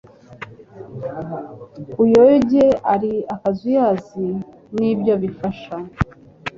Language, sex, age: Kinyarwanda, female, 40-49